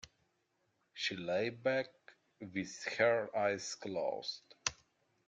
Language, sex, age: English, male, 19-29